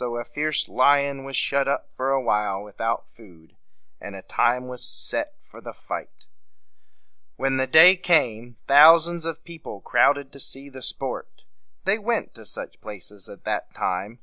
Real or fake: real